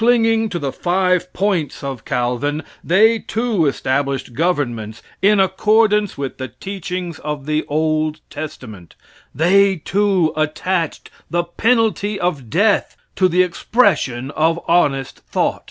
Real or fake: real